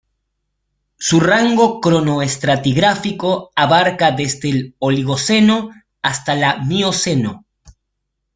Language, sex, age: Spanish, male, 40-49